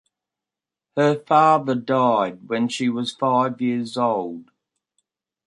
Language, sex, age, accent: English, male, 70-79, Australian English